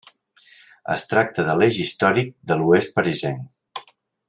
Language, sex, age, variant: Catalan, male, 40-49, Central